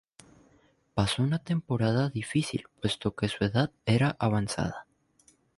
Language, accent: Spanish, Caribe: Cuba, Venezuela, Puerto Rico, República Dominicana, Panamá, Colombia caribeña, México caribeño, Costa del golfo de México